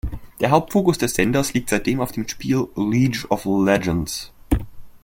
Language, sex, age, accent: German, male, under 19, Deutschland Deutsch